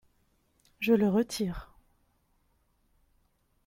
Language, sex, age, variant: French, female, 19-29, Français de métropole